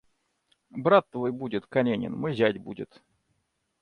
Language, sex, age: Russian, male, 30-39